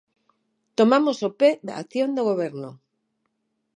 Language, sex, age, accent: Galician, female, 50-59, Atlántico (seseo e gheada)